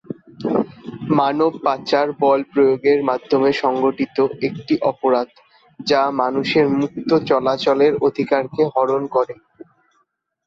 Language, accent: Bengali, Native